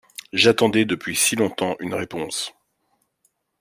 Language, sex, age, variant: French, male, 40-49, Français de métropole